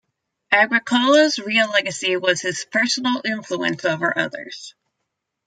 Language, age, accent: English, 19-29, United States English